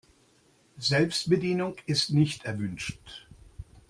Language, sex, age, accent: German, male, 60-69, Deutschland Deutsch